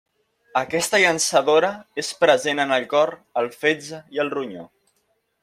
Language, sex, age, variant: Catalan, male, under 19, Central